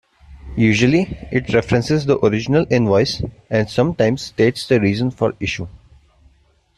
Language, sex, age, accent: English, male, 19-29, India and South Asia (India, Pakistan, Sri Lanka)